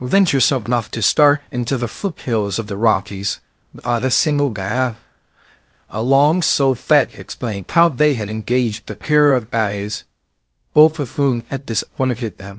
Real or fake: fake